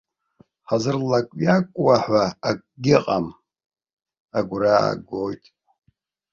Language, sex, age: Abkhazian, male, 60-69